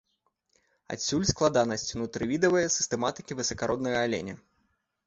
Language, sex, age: Belarusian, male, 30-39